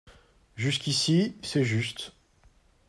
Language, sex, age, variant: French, male, 40-49, Français de métropole